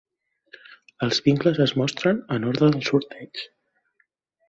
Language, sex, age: Catalan, female, 30-39